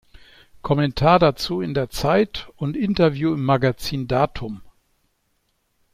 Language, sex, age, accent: German, male, 60-69, Deutschland Deutsch